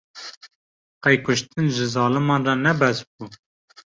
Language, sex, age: Kurdish, male, 19-29